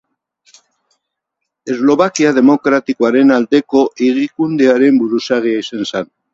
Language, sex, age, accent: Basque, male, 70-79, Mendebalekoa (Araba, Bizkaia, Gipuzkoako mendebaleko herri batzuk)